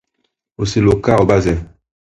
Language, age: Igbo, 19-29